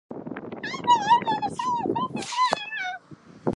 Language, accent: English, United States English